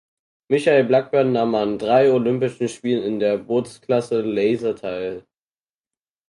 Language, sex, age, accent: German, male, under 19, Deutschland Deutsch